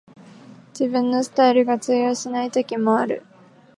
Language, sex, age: Japanese, female, 19-29